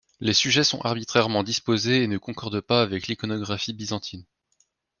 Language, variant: French, Français de métropole